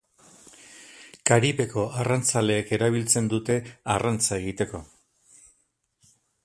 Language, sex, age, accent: Basque, male, 60-69, Erdialdekoa edo Nafarra (Gipuzkoa, Nafarroa)